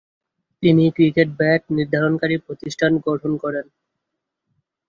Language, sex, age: Bengali, male, 19-29